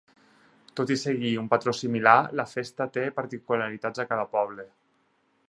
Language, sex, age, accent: Catalan, male, 30-39, Tortosí